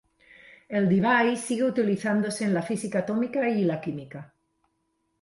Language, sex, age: Spanish, female, 40-49